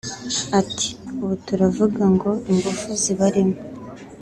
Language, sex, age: Kinyarwanda, female, 19-29